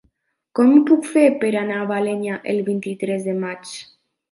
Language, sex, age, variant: Catalan, female, 19-29, Nord-Occidental